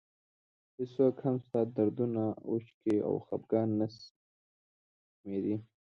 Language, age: Pashto, 19-29